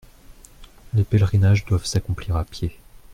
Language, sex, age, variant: French, male, 30-39, Français de métropole